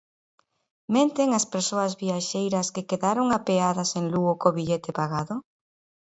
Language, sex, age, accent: Galician, female, 40-49, Central (gheada)